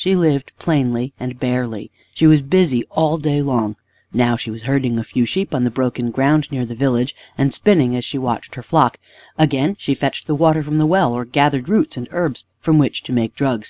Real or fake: real